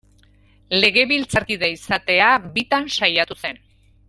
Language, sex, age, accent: Basque, female, 50-59, Mendebalekoa (Araba, Bizkaia, Gipuzkoako mendebaleko herri batzuk)